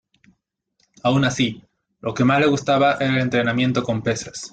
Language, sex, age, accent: Spanish, male, 19-29, Andino-Pacífico: Colombia, Perú, Ecuador, oeste de Bolivia y Venezuela andina